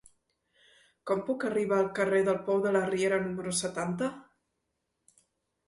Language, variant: Catalan, Central